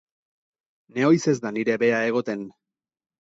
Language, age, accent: Basque, 40-49, Erdialdekoa edo Nafarra (Gipuzkoa, Nafarroa)